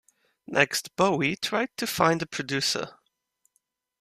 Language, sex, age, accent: English, male, 19-29, England English